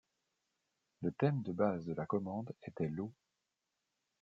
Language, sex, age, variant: French, male, 40-49, Français de métropole